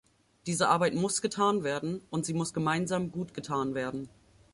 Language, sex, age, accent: German, female, 19-29, Deutschland Deutsch